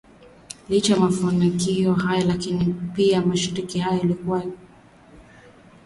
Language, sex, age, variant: Swahili, female, 19-29, Kiswahili Sanifu (EA)